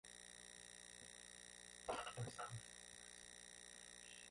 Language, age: English, 19-29